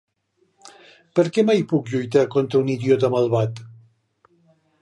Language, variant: Catalan, Central